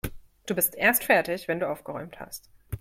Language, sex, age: German, female, 30-39